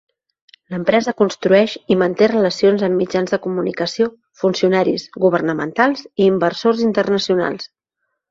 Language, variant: Catalan, Central